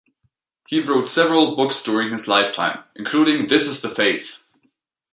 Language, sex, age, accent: English, male, 19-29, United States English